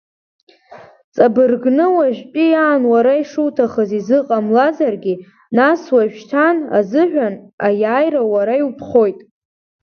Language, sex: Abkhazian, female